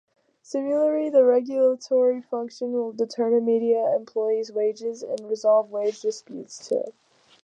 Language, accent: English, United States English